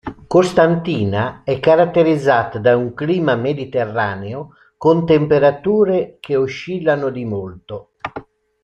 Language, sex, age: Italian, male, 60-69